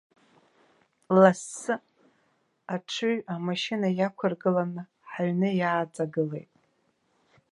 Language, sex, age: Abkhazian, female, 40-49